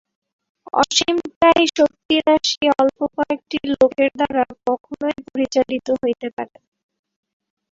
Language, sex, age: Bengali, female, 19-29